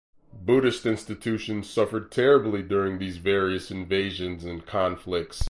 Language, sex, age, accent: English, male, 40-49, United States English